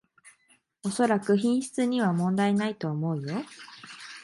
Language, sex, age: Japanese, female, 19-29